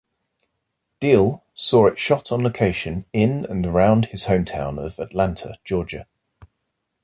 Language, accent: English, England English